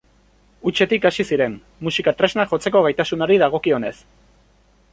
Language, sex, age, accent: Basque, male, 19-29, Erdialdekoa edo Nafarra (Gipuzkoa, Nafarroa)